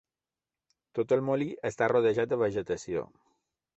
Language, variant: Catalan, Balear